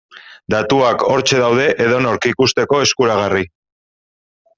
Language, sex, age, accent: Basque, male, 30-39, Erdialdekoa edo Nafarra (Gipuzkoa, Nafarroa)